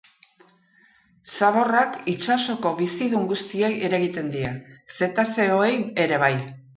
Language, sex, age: Basque, female, 60-69